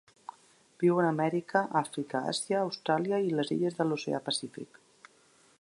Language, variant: Catalan, Central